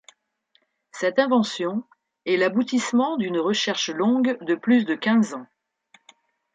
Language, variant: French, Français de métropole